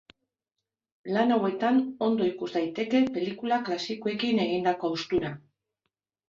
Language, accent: Basque, Mendebalekoa (Araba, Bizkaia, Gipuzkoako mendebaleko herri batzuk)